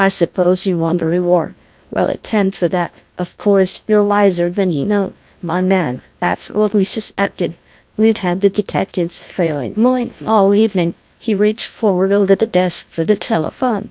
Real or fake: fake